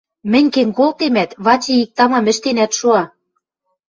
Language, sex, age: Western Mari, female, 50-59